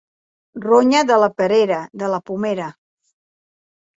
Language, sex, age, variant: Catalan, female, 60-69, Central